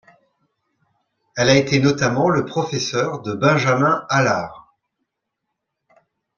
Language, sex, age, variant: French, male, 40-49, Français de métropole